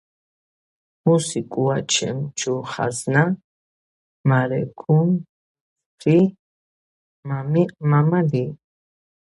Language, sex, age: Georgian, female, 50-59